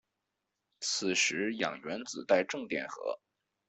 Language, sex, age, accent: Chinese, male, 19-29, 出生地：北京市